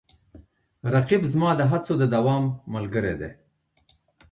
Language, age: Pashto, 50-59